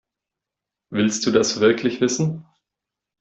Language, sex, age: German, male, 19-29